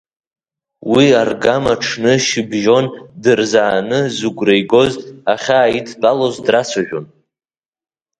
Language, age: Abkhazian, under 19